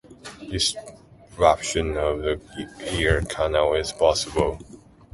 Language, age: English, under 19